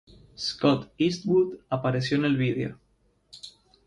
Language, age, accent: Spanish, 19-29, España: Islas Canarias